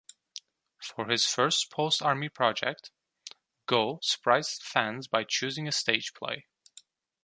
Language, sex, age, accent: English, male, 19-29, United States English